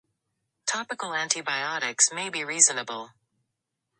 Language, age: English, under 19